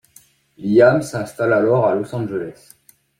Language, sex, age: French, male, under 19